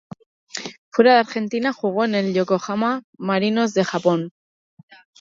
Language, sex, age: Spanish, female, 40-49